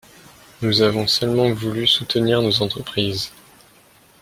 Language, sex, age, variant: French, male, 19-29, Français de métropole